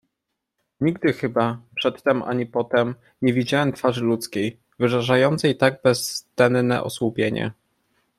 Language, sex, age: Polish, male, 19-29